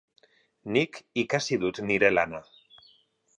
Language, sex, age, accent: Basque, male, 50-59, Erdialdekoa edo Nafarra (Gipuzkoa, Nafarroa)